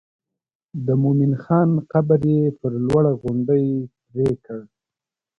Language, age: Pashto, 30-39